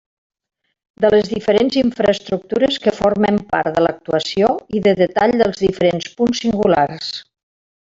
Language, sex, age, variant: Catalan, female, 60-69, Central